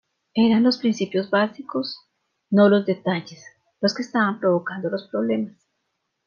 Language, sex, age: Spanish, female, 50-59